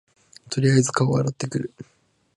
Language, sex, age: Japanese, male, 19-29